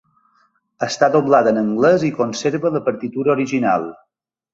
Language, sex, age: Catalan, male, 40-49